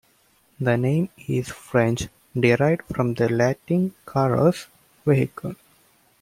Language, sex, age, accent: English, male, 19-29, United States English